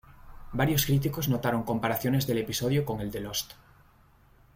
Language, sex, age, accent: Spanish, male, 19-29, España: Norte peninsular (Asturias, Castilla y León, Cantabria, País Vasco, Navarra, Aragón, La Rioja, Guadalajara, Cuenca)